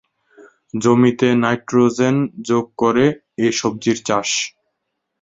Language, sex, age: Bengali, male, 19-29